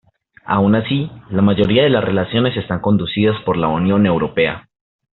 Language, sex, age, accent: Spanish, male, 19-29, Andino-Pacífico: Colombia, Perú, Ecuador, oeste de Bolivia y Venezuela andina